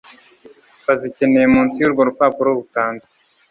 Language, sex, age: Kinyarwanda, male, 19-29